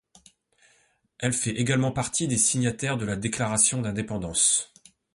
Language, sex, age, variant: French, male, 40-49, Français de métropole